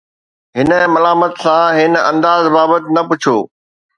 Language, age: Sindhi, 40-49